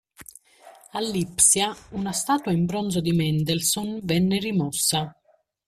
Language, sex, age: Italian, female, 40-49